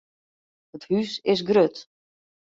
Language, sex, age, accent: Western Frisian, female, 40-49, Wâldfrysk